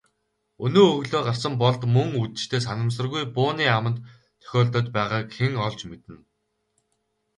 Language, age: Mongolian, 19-29